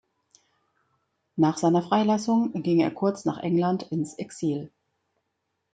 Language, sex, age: German, female, 50-59